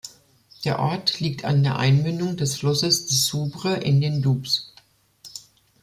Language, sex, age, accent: German, female, 50-59, Deutschland Deutsch